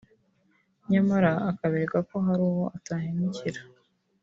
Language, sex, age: Kinyarwanda, female, 19-29